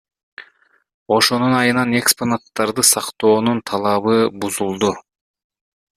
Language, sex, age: Kyrgyz, male, 30-39